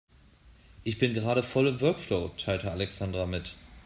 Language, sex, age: German, male, 30-39